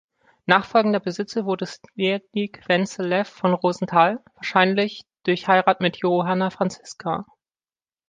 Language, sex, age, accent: German, female, 19-29, Deutschland Deutsch